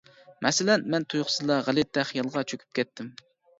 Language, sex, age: Uyghur, female, 40-49